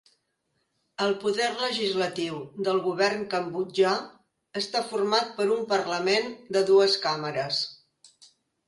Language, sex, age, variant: Catalan, female, 60-69, Central